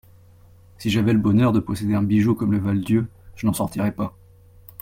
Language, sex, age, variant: French, male, 30-39, Français de métropole